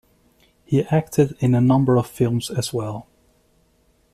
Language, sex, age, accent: English, male, 30-39, United States English